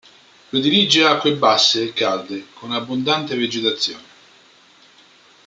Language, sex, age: Italian, male, 40-49